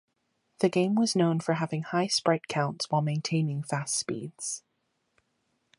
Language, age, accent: English, 19-29, United States English